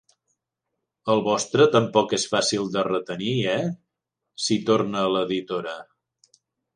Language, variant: Catalan, Central